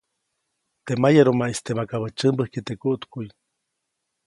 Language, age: Copainalá Zoque, 40-49